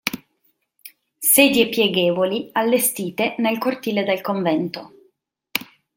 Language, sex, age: Italian, female, 30-39